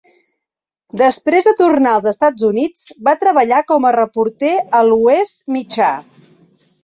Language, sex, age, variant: Catalan, female, 40-49, Central